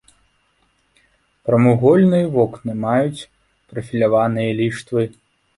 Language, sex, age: Belarusian, male, 19-29